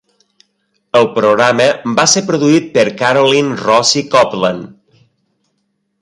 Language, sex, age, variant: Catalan, male, 50-59, Nord-Occidental